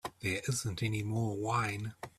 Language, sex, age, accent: English, male, 30-39, New Zealand English